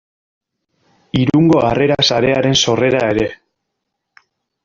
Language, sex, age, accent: Basque, male, 30-39, Mendebalekoa (Araba, Bizkaia, Gipuzkoako mendebaleko herri batzuk)